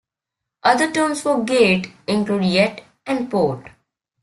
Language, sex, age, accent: English, male, under 19, England English